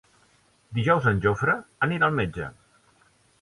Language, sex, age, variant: Catalan, male, 60-69, Central